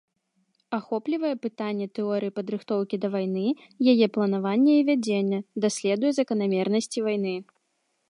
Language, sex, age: Belarusian, female, 19-29